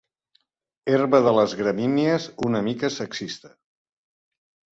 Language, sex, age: Catalan, male, 50-59